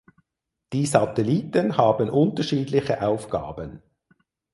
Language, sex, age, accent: German, male, 40-49, Schweizerdeutsch